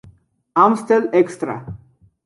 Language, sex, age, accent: Spanish, male, 19-29, México